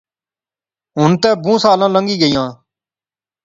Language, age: Pahari-Potwari, 19-29